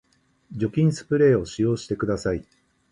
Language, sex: Japanese, male